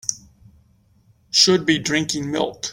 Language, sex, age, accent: English, male, 50-59, United States English